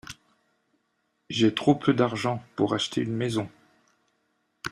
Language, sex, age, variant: French, male, 50-59, Français de métropole